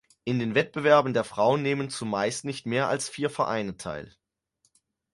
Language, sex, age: German, male, 30-39